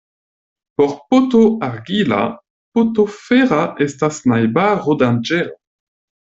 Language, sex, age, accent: Esperanto, male, 19-29, Internacia